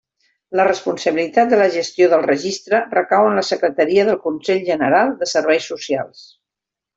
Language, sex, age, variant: Catalan, female, 50-59, Central